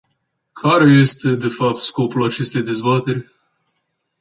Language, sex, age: Romanian, male, 19-29